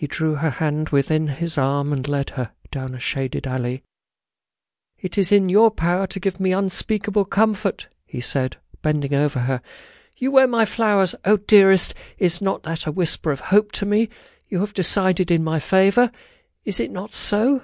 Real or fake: real